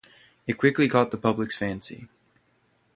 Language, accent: English, United States English